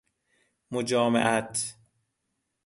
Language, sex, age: Persian, male, 30-39